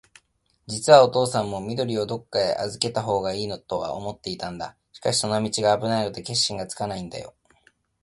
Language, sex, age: Japanese, male, 19-29